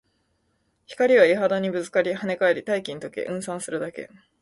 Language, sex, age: Japanese, female, 19-29